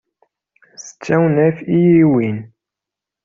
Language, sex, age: Kabyle, male, 19-29